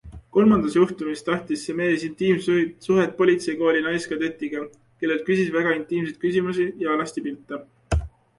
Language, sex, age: Estonian, male, 19-29